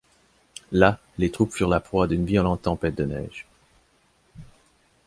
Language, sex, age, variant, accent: French, male, 30-39, Français d'Amérique du Nord, Français du Canada